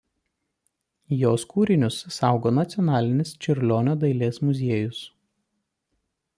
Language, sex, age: Lithuanian, male, 30-39